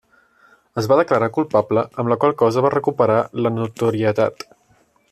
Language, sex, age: Catalan, male, 19-29